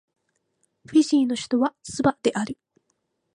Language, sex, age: Japanese, female, 19-29